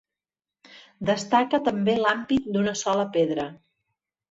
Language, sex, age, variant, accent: Catalan, female, 50-59, Central, central